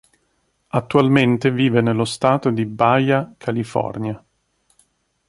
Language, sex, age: Italian, male, 30-39